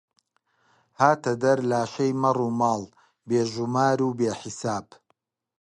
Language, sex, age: Central Kurdish, male, 30-39